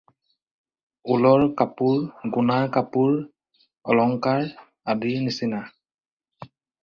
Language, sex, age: Assamese, male, 19-29